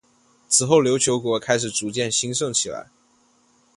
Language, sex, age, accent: Chinese, male, 19-29, 出生地：福建省